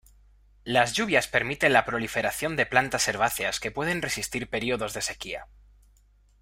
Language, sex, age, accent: Spanish, male, 30-39, España: Centro-Sur peninsular (Madrid, Toledo, Castilla-La Mancha)